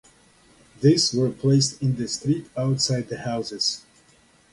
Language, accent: English, Russian